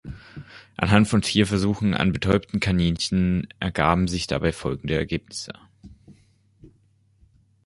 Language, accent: German, Deutschland Deutsch